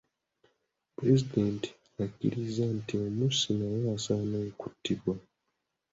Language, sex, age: Ganda, male, 19-29